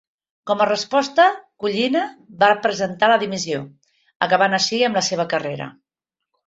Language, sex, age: Catalan, female, 40-49